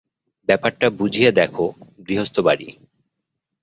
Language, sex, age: Bengali, male, 40-49